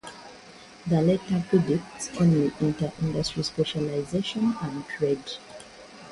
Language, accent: English, United States English